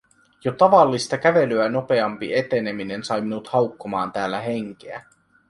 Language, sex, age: Finnish, male, 19-29